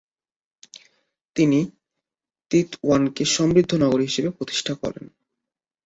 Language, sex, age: Bengali, male, 19-29